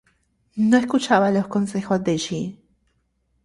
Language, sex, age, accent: Spanish, female, 19-29, Caribe: Cuba, Venezuela, Puerto Rico, República Dominicana, Panamá, Colombia caribeña, México caribeño, Costa del golfo de México